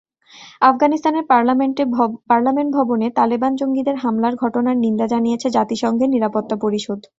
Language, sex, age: Bengali, female, 19-29